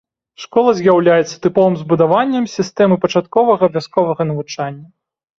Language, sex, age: Belarusian, male, 19-29